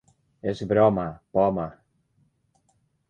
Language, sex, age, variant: Catalan, male, 50-59, Nord-Occidental